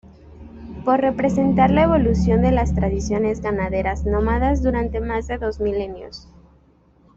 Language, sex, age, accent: Spanish, female, 19-29, México